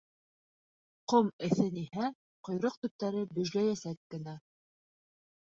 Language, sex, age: Bashkir, female, 30-39